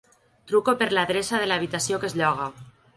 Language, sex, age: Catalan, female, 30-39